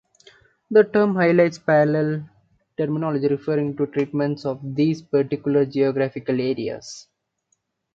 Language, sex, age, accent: English, male, 19-29, India and South Asia (India, Pakistan, Sri Lanka)